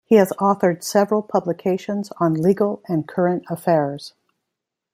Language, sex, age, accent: English, female, 50-59, United States English